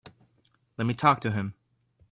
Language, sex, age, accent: English, male, 19-29, United States English